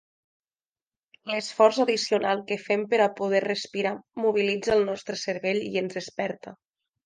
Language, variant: Catalan, Nord-Occidental